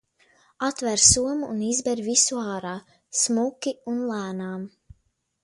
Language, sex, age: Latvian, female, under 19